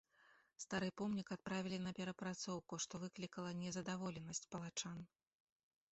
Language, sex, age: Belarusian, female, 40-49